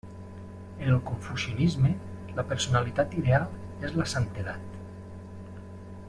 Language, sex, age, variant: Catalan, male, 40-49, Septentrional